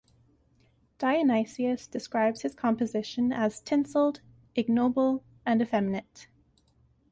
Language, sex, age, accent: English, female, 19-29, Canadian English